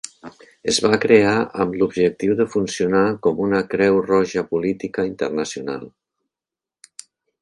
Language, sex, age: Catalan, male, 60-69